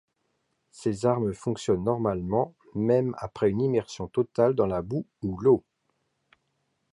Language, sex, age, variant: French, male, 50-59, Français de métropole